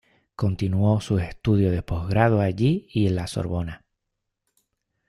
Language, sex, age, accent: Spanish, male, 40-49, España: Islas Canarias